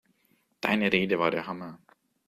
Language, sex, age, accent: German, male, 19-29, Deutschland Deutsch